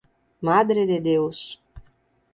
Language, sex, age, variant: Portuguese, female, 40-49, Portuguese (Brasil)